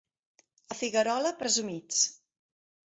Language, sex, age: Catalan, female, 40-49